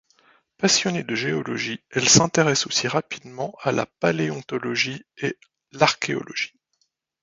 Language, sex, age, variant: French, male, 50-59, Français de métropole